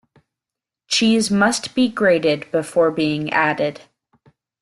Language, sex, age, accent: English, female, 19-29, United States English